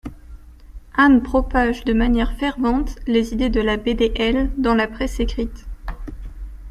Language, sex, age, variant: French, female, 19-29, Français de métropole